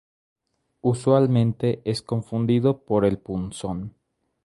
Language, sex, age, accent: Spanish, male, 19-29, México